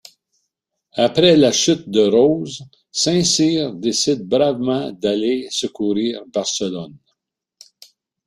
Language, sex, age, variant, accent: French, male, 70-79, Français d'Amérique du Nord, Français du Canada